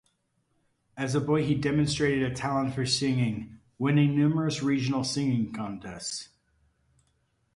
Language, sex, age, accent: English, male, 40-49, United States English